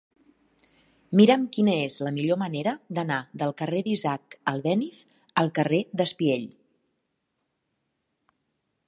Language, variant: Catalan, Central